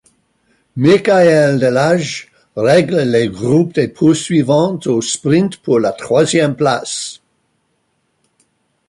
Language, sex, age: French, male, 60-69